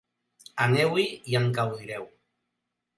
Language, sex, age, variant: Catalan, male, 40-49, Central